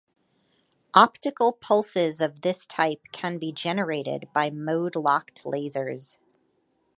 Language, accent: English, United States English